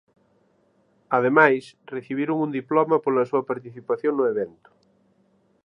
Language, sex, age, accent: Galician, male, 19-29, Central (gheada)